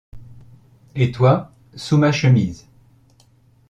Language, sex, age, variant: French, male, 30-39, Français de métropole